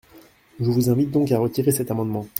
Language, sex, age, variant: French, male, 19-29, Français de métropole